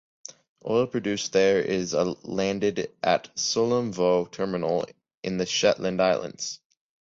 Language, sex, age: English, male, under 19